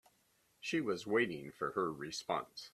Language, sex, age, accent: English, male, 70-79, United States English